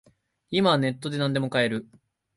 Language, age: Japanese, 19-29